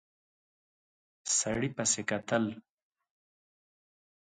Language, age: Pashto, 30-39